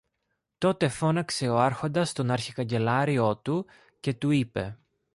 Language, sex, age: Greek, male, 19-29